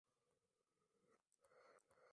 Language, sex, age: Swahili, female, 19-29